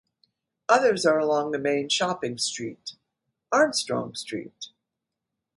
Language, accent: English, United States English